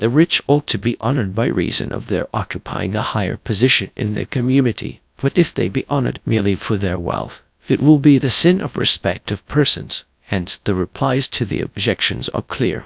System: TTS, GradTTS